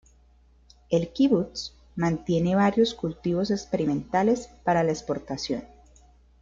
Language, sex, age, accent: Spanish, female, 30-39, Caribe: Cuba, Venezuela, Puerto Rico, República Dominicana, Panamá, Colombia caribeña, México caribeño, Costa del golfo de México